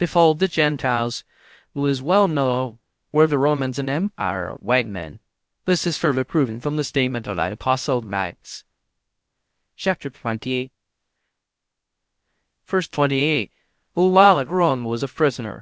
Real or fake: fake